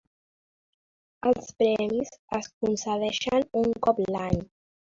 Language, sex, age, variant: Catalan, female, under 19, Central